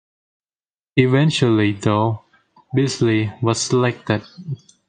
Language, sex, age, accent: English, male, 19-29, Singaporean English